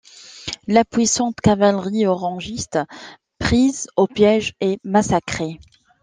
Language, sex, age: French, female, 30-39